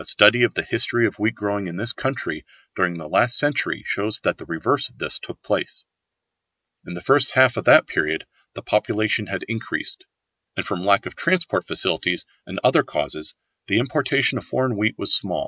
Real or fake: real